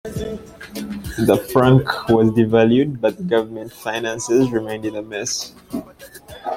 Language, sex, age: English, male, 19-29